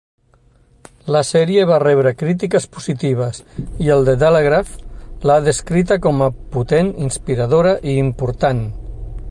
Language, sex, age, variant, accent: Catalan, male, 60-69, Nord-Occidental, nord-occidental